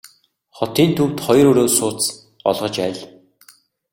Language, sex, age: Mongolian, male, 19-29